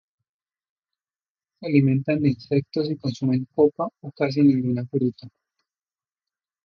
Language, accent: Spanish, Andino-Pacífico: Colombia, Perú, Ecuador, oeste de Bolivia y Venezuela andina